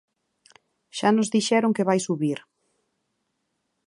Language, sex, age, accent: Galician, female, 30-39, Oriental (común en zona oriental); Normativo (estándar)